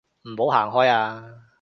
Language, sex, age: Cantonese, male, 19-29